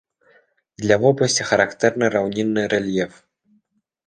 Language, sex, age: Belarusian, male, 19-29